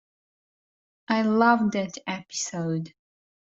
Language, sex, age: English, female, 19-29